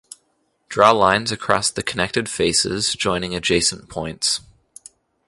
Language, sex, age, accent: English, male, 19-29, United States English